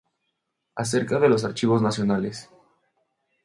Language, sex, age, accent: Spanish, male, 19-29, México